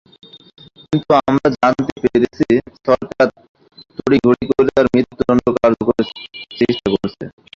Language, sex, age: Bengali, male, 19-29